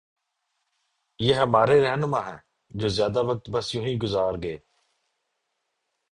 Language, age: Urdu, 30-39